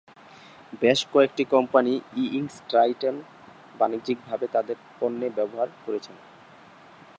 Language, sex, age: Bengali, male, 19-29